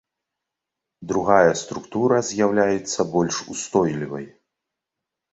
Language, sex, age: Belarusian, male, 30-39